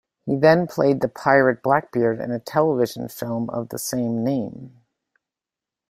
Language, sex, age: English, female, 60-69